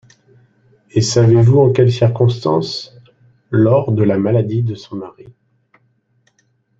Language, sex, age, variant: French, male, 50-59, Français de métropole